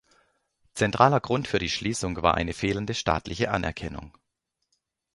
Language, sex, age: German, male, 40-49